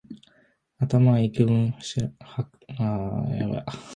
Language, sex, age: Japanese, male, under 19